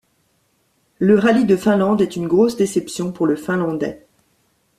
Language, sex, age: French, female, 40-49